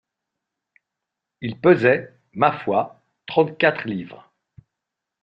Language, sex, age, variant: French, male, 40-49, Français de métropole